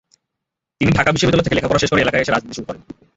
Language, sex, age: Bengali, male, 19-29